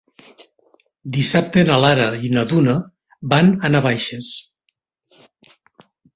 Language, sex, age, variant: Catalan, male, 60-69, Nord-Occidental